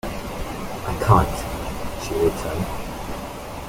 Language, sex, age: English, male, 19-29